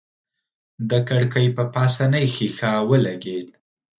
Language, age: Pashto, 19-29